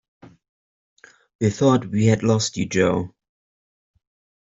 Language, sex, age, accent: English, male, 40-49, England English